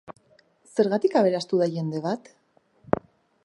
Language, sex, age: Basque, female, 19-29